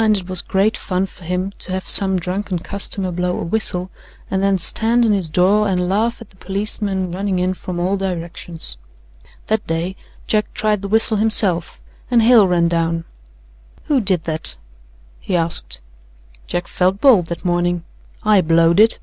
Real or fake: real